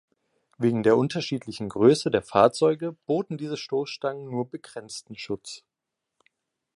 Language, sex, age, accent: German, male, 19-29, Deutschland Deutsch